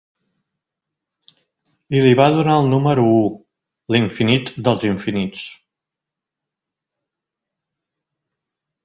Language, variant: Catalan, Central